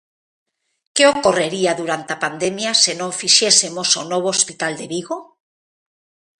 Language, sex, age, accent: Galician, female, 40-49, Normativo (estándar)